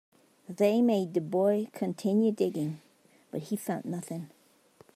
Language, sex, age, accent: English, female, 50-59, United States English